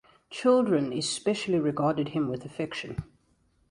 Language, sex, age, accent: English, female, 30-39, Southern African (South Africa, Zimbabwe, Namibia)